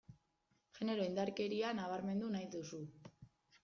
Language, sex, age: Basque, female, 19-29